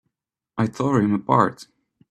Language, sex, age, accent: English, male, 19-29, United States English